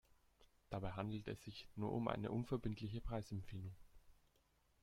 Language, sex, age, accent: German, male, under 19, Österreichisches Deutsch